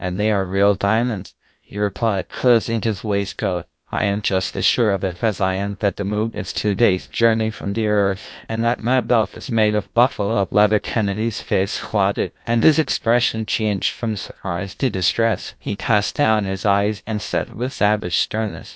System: TTS, GlowTTS